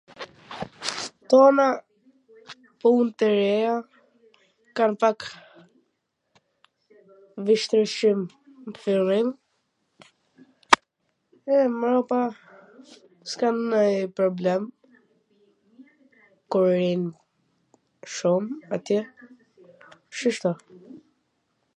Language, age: Gheg Albanian, under 19